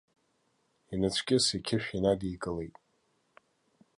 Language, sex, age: Abkhazian, male, 30-39